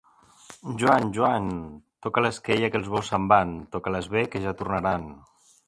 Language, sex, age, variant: Catalan, male, 40-49, Central